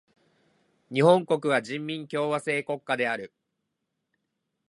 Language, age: Japanese, 19-29